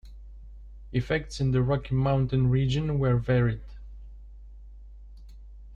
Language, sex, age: English, male, 19-29